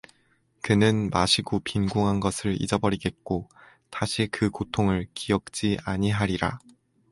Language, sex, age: Korean, male, 19-29